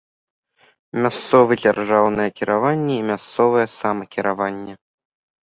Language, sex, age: Belarusian, male, under 19